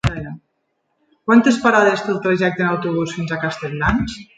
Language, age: Catalan, 19-29